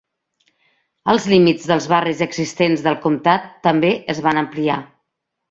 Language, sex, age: Catalan, female, 40-49